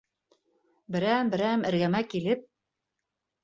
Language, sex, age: Bashkir, female, 40-49